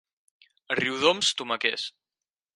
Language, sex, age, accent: Catalan, male, 19-29, Garrotxi